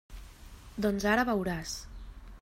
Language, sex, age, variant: Catalan, female, 19-29, Central